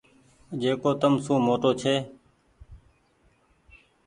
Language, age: Goaria, 19-29